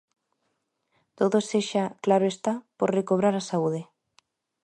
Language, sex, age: Galician, female, 19-29